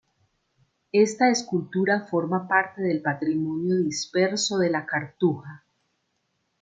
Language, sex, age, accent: Spanish, female, 50-59, Andino-Pacífico: Colombia, Perú, Ecuador, oeste de Bolivia y Venezuela andina